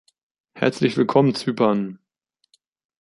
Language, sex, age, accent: German, male, 30-39, Deutschland Deutsch